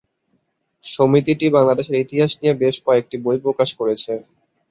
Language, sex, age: Bengali, male, 19-29